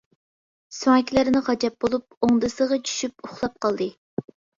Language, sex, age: Uyghur, female, under 19